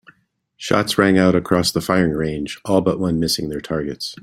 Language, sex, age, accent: English, male, 50-59, United States English